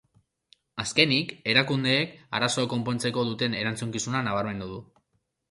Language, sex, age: Basque, male, 19-29